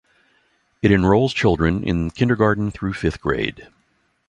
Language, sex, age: English, male, 60-69